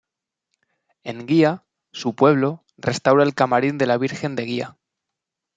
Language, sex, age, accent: Spanish, male, 19-29, España: Centro-Sur peninsular (Madrid, Toledo, Castilla-La Mancha)